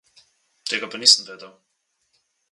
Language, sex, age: Slovenian, male, 19-29